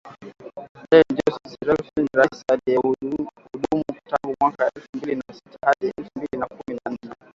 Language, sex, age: Swahili, male, 19-29